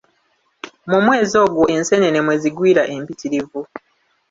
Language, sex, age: Ganda, female, 30-39